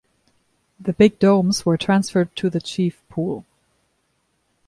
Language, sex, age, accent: English, female, 30-39, United States English